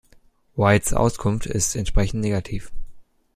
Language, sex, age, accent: German, male, under 19, Deutschland Deutsch